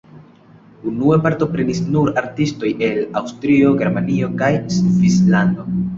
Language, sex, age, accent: Esperanto, male, 19-29, Internacia